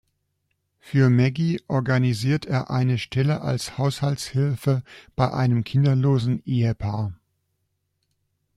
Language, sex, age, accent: German, male, 40-49, Deutschland Deutsch